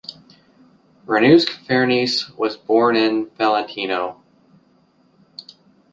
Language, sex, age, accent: English, male, 30-39, United States English